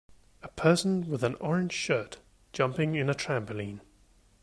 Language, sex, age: English, male, 19-29